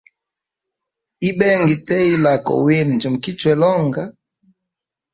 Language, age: Hemba, 19-29